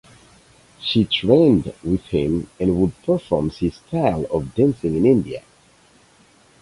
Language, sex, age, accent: English, male, 40-49, United States English